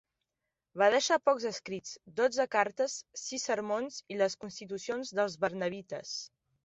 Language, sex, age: Catalan, female, 19-29